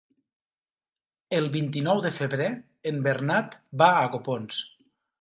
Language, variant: Catalan, Nord-Occidental